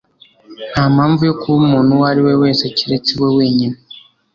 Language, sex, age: Kinyarwanda, male, under 19